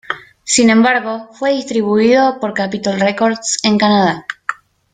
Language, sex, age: Spanish, female, 19-29